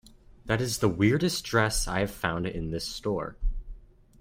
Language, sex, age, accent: English, male, 19-29, United States English